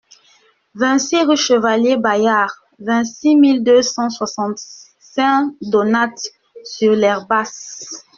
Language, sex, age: French, female, 19-29